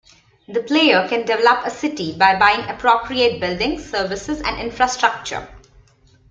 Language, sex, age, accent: English, female, 40-49, India and South Asia (India, Pakistan, Sri Lanka)